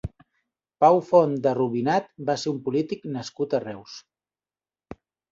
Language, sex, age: Catalan, male, 40-49